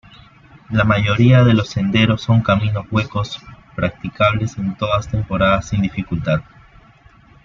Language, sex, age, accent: Spanish, male, 19-29, Andino-Pacífico: Colombia, Perú, Ecuador, oeste de Bolivia y Venezuela andina